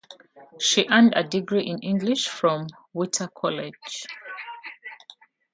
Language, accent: English, United States English